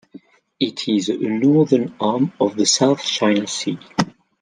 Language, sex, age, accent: English, male, 40-49, England English